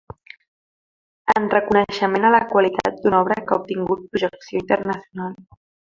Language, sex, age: Catalan, female, under 19